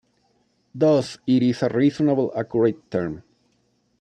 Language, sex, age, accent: English, male, 40-49, United States English